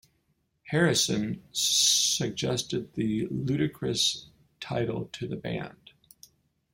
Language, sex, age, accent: English, male, 50-59, United States English